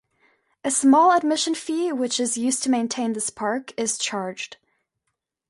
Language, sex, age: English, female, under 19